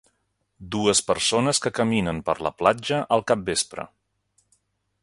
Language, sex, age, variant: Catalan, male, 50-59, Central